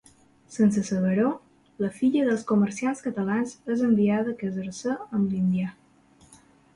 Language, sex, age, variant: Catalan, female, 30-39, Balear